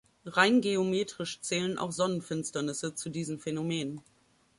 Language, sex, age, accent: German, female, 19-29, Deutschland Deutsch